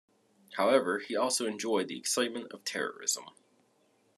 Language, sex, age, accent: English, male, 19-29, United States English